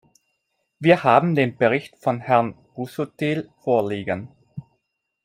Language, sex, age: German, male, 30-39